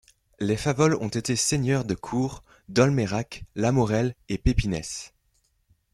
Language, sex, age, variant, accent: French, male, 19-29, Français d'Europe, Français de Belgique